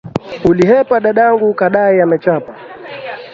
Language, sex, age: Swahili, male, 19-29